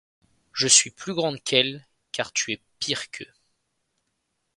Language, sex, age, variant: French, male, 19-29, Français de métropole